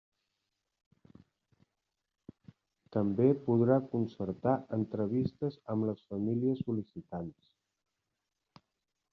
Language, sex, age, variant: Catalan, male, 40-49, Central